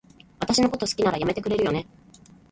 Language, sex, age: Japanese, female, 30-39